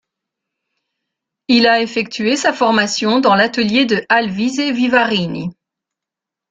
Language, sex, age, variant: French, female, 60-69, Français de métropole